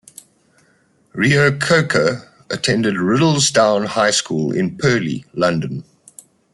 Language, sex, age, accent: English, male, 40-49, Southern African (South Africa, Zimbabwe, Namibia)